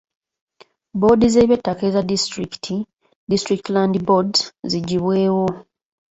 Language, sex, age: Ganda, female, 19-29